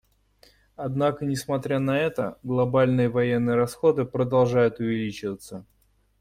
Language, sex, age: Russian, male, 30-39